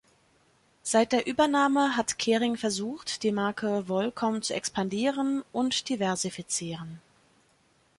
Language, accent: German, Deutschland Deutsch